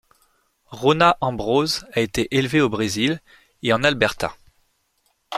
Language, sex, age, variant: French, male, 30-39, Français de métropole